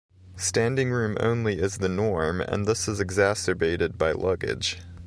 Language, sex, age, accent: English, male, 19-29, United States English